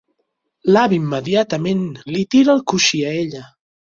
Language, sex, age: Catalan, male, 19-29